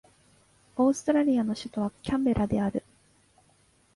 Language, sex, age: Japanese, female, 19-29